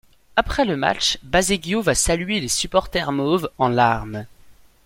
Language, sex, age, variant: French, male, under 19, Français de métropole